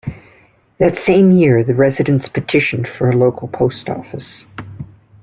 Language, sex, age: English, female, 70-79